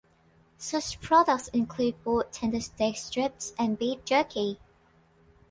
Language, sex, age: English, female, 19-29